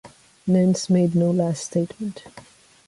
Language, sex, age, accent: English, female, 40-49, United States English